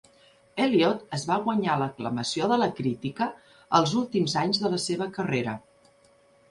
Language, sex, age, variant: Catalan, female, 50-59, Central